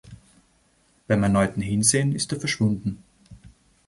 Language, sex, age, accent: German, male, 30-39, Österreichisches Deutsch